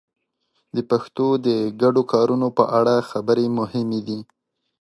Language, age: Pashto, 19-29